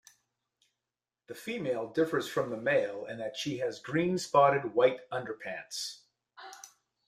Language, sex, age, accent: English, male, 40-49, United States English